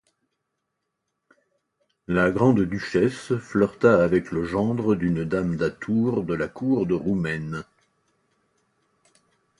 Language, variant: French, Français de métropole